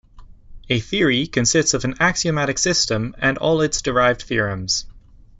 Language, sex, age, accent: English, male, 30-39, Canadian English